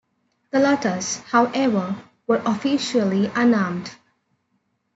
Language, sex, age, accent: English, female, 19-29, India and South Asia (India, Pakistan, Sri Lanka)